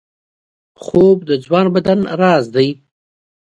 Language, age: Pashto, 40-49